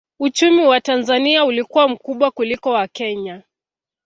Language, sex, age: Swahili, female, 19-29